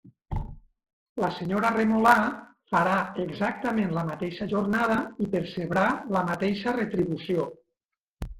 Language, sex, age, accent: Catalan, male, 50-59, valencià